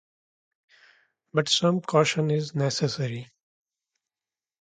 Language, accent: English, India and South Asia (India, Pakistan, Sri Lanka)